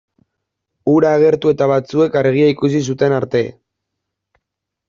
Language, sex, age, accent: Basque, male, 19-29, Mendebalekoa (Araba, Bizkaia, Gipuzkoako mendebaleko herri batzuk)